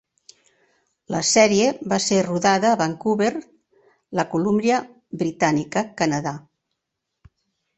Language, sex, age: Catalan, female, 70-79